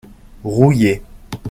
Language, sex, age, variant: French, male, 30-39, Français de métropole